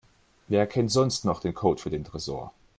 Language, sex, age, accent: German, male, 19-29, Deutschland Deutsch